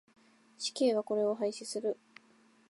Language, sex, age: Japanese, female, 19-29